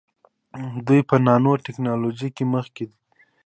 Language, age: Pashto, 19-29